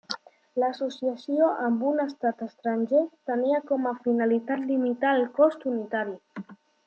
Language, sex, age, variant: Catalan, male, under 19, Central